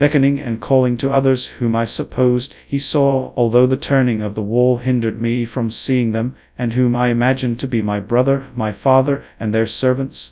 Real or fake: fake